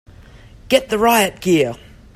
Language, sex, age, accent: English, male, 30-39, Australian English